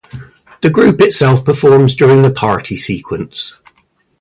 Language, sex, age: English, male, 50-59